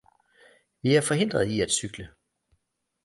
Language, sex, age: Danish, male, 40-49